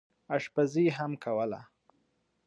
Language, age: Pashto, 19-29